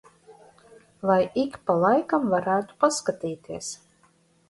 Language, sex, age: Latvian, female, 50-59